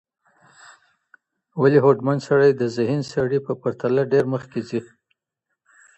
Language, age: Pashto, 50-59